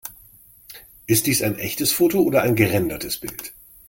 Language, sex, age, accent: German, male, 50-59, Deutschland Deutsch